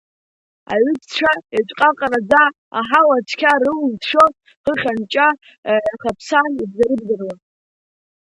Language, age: Abkhazian, under 19